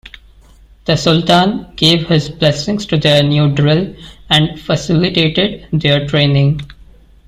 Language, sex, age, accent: English, male, 19-29, India and South Asia (India, Pakistan, Sri Lanka)